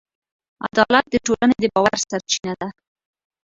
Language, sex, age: Pashto, female, 19-29